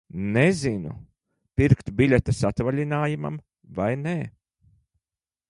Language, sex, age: Latvian, male, 40-49